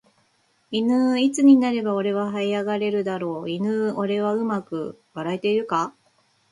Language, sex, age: Japanese, female, 40-49